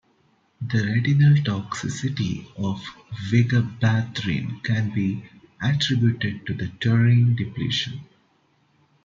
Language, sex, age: English, male, 30-39